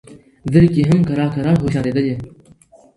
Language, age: Pashto, under 19